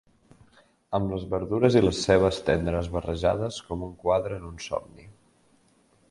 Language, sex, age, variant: Catalan, male, 19-29, Septentrional